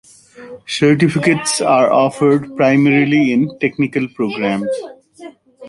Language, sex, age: English, male, 40-49